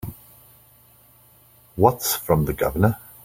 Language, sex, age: English, male, 40-49